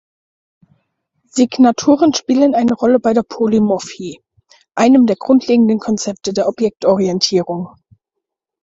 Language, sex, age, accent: German, female, 19-29, Deutschland Deutsch